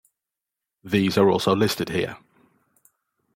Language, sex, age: English, male, 40-49